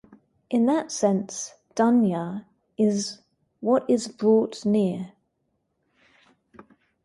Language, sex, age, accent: English, female, 30-39, England English